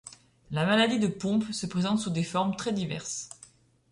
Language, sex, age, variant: French, female, 30-39, Français de métropole